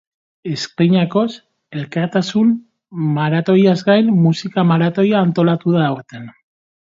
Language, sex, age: Basque, male, 30-39